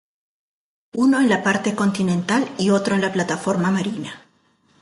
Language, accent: Spanish, Andino-Pacífico: Colombia, Perú, Ecuador, oeste de Bolivia y Venezuela andina